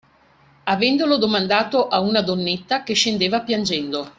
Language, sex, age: Italian, female, 50-59